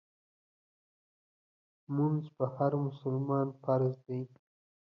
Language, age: Pashto, 19-29